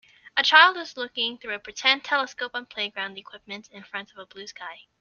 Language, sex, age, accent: English, female, 19-29, United States English